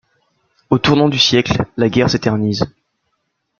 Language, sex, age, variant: French, male, 19-29, Français de métropole